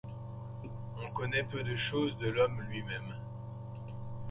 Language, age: French, 60-69